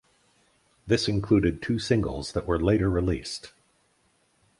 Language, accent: English, United States English; Canadian English